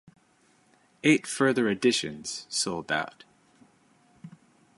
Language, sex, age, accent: English, male, 30-39, United States English